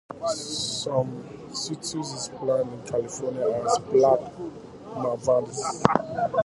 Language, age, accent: English, 30-39, England English